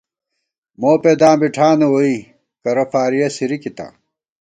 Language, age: Gawar-Bati, 30-39